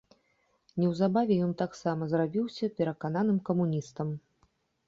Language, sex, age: Belarusian, female, 30-39